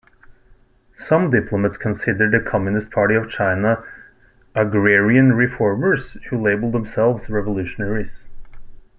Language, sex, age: English, male, 19-29